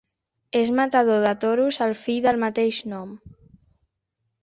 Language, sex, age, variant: Catalan, female, under 19, Central